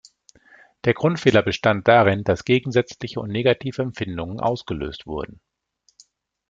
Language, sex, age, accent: German, male, 40-49, Deutschland Deutsch